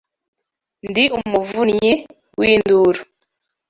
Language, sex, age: Kinyarwanda, female, 19-29